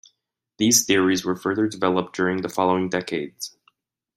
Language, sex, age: English, male, 19-29